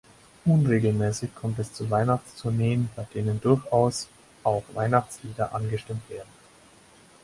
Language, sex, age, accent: German, male, 19-29, Deutschland Deutsch